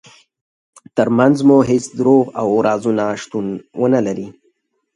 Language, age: Pashto, 19-29